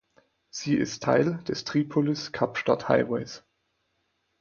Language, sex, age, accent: German, male, 19-29, Deutschland Deutsch; Österreichisches Deutsch